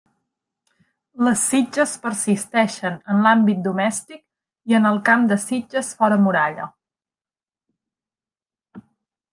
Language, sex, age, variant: Catalan, female, 30-39, Central